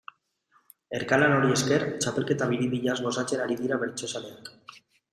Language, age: Basque, 19-29